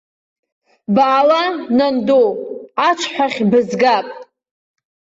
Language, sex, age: Abkhazian, female, under 19